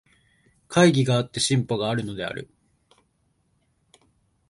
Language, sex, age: Japanese, male, 19-29